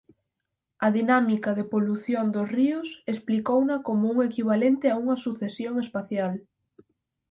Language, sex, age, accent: Galician, female, 19-29, Atlántico (seseo e gheada)